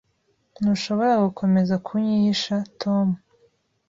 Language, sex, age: Kinyarwanda, female, 19-29